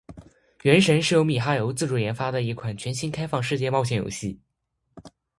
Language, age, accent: Chinese, under 19, 出生地：湖北省